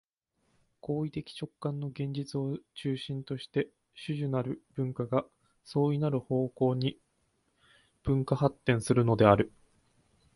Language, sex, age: Japanese, male, 19-29